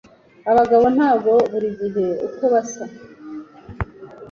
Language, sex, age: Kinyarwanda, female, 40-49